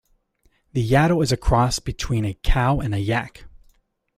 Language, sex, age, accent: English, male, 30-39, United States English